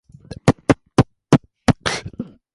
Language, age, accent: Spanish, 19-29, España: Islas Canarias